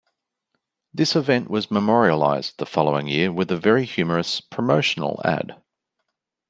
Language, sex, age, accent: English, male, 40-49, Australian English